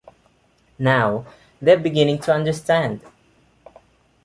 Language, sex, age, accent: English, male, 19-29, Filipino